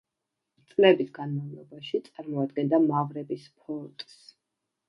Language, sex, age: Georgian, female, 30-39